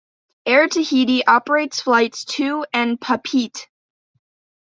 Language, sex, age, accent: English, female, under 19, United States English